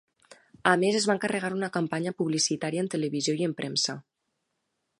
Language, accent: Catalan, valencià